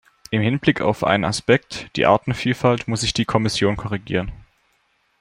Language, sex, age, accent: German, male, under 19, Deutschland Deutsch